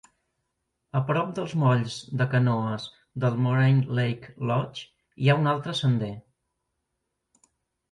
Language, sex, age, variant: Catalan, male, 50-59, Central